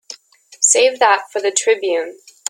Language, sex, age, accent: English, female, under 19, Canadian English